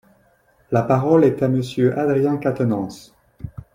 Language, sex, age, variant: French, male, 30-39, Français de métropole